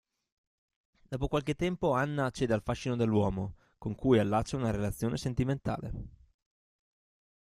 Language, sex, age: Italian, male, 30-39